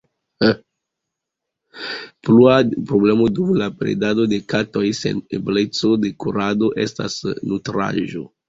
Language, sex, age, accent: Esperanto, male, 30-39, Internacia